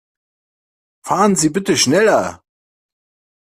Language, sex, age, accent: German, male, 40-49, Deutschland Deutsch